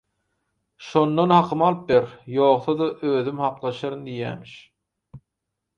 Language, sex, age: Turkmen, male, 30-39